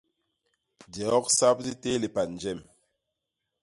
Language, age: Basaa, 40-49